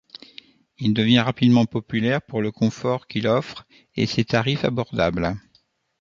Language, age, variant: French, 60-69, Français de métropole